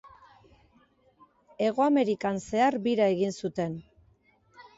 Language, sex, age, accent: Basque, female, 40-49, Erdialdekoa edo Nafarra (Gipuzkoa, Nafarroa)